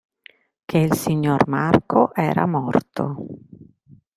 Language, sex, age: Italian, female, 40-49